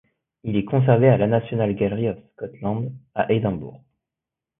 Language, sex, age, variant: French, male, 19-29, Français de métropole